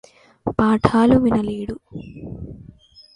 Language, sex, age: Telugu, female, 19-29